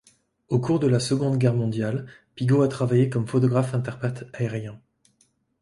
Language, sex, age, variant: French, male, 30-39, Français de métropole